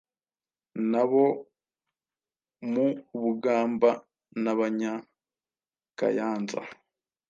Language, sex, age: Kinyarwanda, male, 19-29